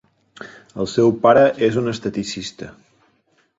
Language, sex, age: Catalan, male, 40-49